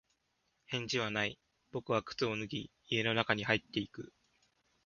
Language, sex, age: Japanese, male, 19-29